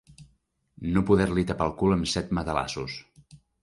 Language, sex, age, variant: Catalan, male, 30-39, Central